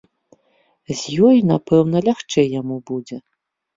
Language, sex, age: Belarusian, female, 40-49